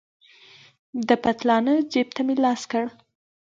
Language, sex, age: Pashto, female, 19-29